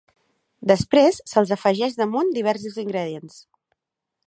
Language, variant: Catalan, Central